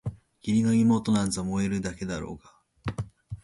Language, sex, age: Japanese, male, 19-29